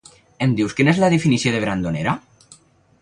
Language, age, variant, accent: Catalan, under 19, Valencià septentrional, valencià